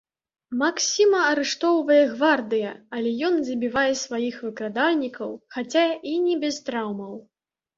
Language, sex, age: Belarusian, female, 19-29